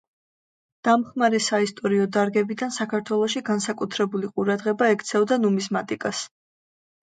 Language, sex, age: Georgian, female, 19-29